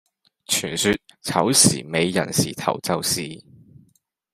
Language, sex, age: Cantonese, male, 19-29